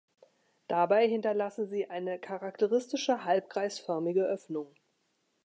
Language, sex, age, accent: German, female, 50-59, Deutschland Deutsch